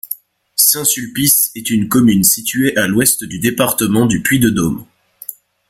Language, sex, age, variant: French, male, 19-29, Français de métropole